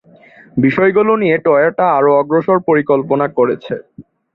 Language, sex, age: Bengali, male, under 19